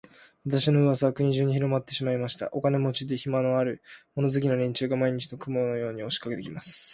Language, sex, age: Japanese, male, 19-29